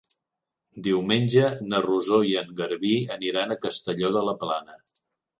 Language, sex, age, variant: Catalan, male, 60-69, Central